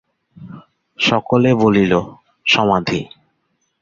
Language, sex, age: Bengali, male, 19-29